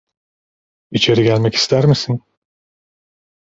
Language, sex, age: Turkish, male, 30-39